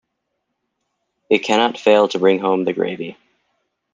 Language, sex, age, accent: English, male, 19-29, United States English